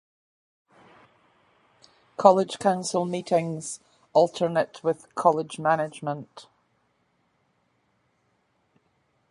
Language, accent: English, Scottish English